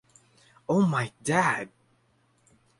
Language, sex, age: English, male, 19-29